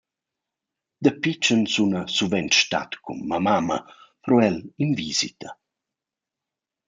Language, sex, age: Romansh, male, 40-49